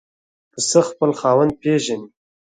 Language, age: Pashto, 19-29